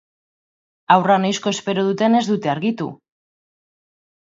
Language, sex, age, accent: Basque, female, 30-39, Mendebalekoa (Araba, Bizkaia, Gipuzkoako mendebaleko herri batzuk)